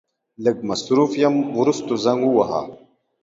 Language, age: Pashto, 30-39